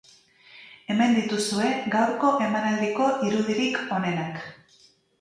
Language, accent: Basque, Mendebalekoa (Araba, Bizkaia, Gipuzkoako mendebaleko herri batzuk)